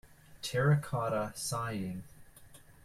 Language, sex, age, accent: English, male, 30-39, Canadian English